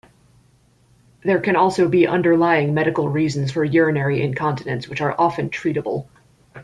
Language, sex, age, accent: English, female, 19-29, United States English